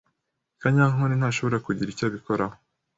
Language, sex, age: Kinyarwanda, male, 19-29